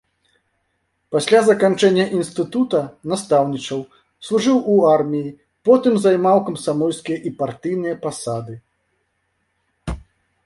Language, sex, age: Belarusian, male, 40-49